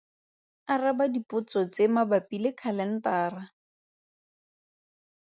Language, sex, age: Tswana, female, 30-39